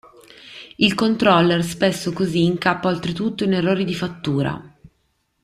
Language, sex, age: Italian, female, 30-39